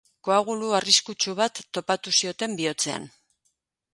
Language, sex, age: Basque, female, 60-69